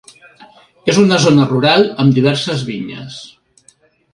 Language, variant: Catalan, Central